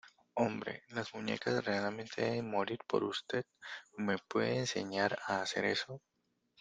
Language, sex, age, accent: Spanish, male, 19-29, Andino-Pacífico: Colombia, Perú, Ecuador, oeste de Bolivia y Venezuela andina